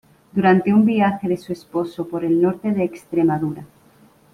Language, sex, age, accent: Spanish, female, 50-59, España: Centro-Sur peninsular (Madrid, Toledo, Castilla-La Mancha)